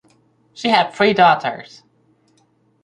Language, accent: English, United States English